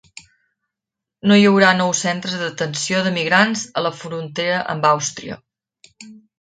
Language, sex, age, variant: Catalan, female, 40-49, Central